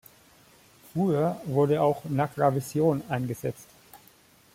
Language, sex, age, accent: German, male, 30-39, Deutschland Deutsch